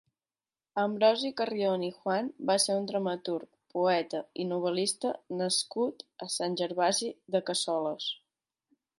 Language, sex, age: Catalan, female, 19-29